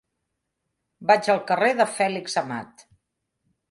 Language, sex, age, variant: Catalan, female, 50-59, Central